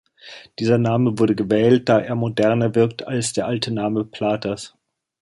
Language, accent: German, Deutschland Deutsch